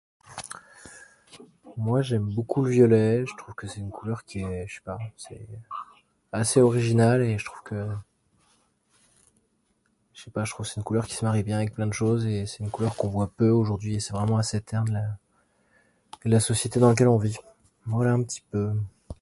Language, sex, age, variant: French, male, 30-39, Français de métropole